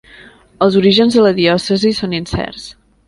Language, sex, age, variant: Catalan, female, 19-29, Septentrional